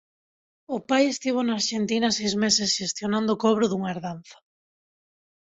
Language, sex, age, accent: Galician, female, 30-39, Oriental (común en zona oriental)